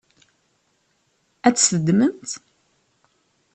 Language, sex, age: Kabyle, female, 30-39